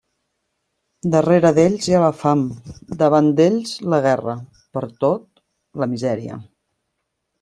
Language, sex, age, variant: Catalan, female, 30-39, Central